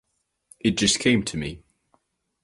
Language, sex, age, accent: English, male, under 19, England English